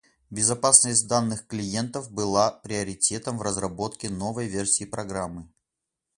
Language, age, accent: Russian, 19-29, Русский